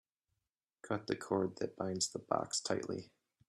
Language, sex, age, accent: English, male, 19-29, United States English